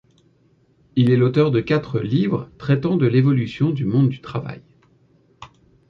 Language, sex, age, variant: French, male, 30-39, Français de métropole